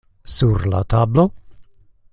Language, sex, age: Esperanto, male, 70-79